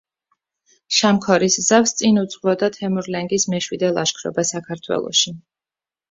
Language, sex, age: Georgian, female, 30-39